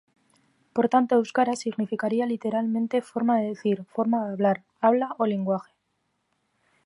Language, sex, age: Spanish, female, under 19